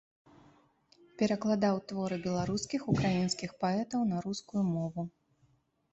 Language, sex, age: Belarusian, female, 30-39